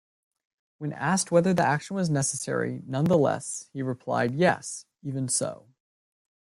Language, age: English, 19-29